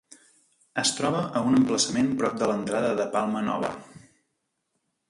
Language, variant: Catalan, Central